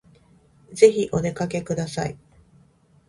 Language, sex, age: Japanese, female, 40-49